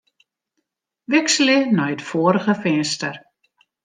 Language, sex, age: Western Frisian, female, 60-69